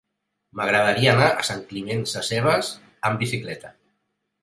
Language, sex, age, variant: Catalan, male, 40-49, Central